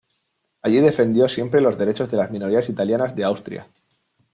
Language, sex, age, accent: Spanish, male, 19-29, España: Sur peninsular (Andalucia, Extremadura, Murcia)